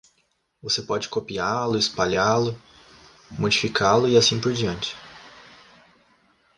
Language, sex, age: Portuguese, male, 19-29